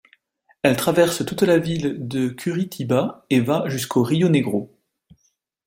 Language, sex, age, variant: French, male, 30-39, Français de métropole